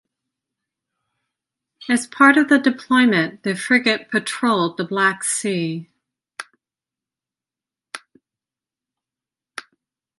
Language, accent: English, United States English